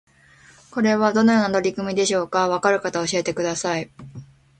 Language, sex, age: Japanese, female, 19-29